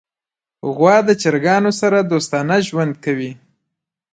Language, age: Pashto, 19-29